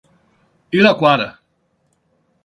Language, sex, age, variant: Portuguese, male, 40-49, Portuguese (Brasil)